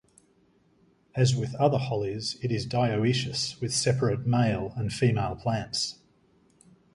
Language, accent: English, Australian English